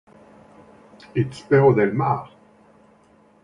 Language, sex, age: French, male, 50-59